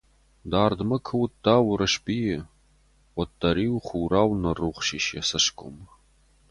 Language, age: Ossetic, 30-39